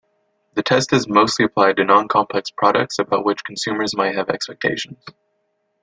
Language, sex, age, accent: English, male, under 19, United States English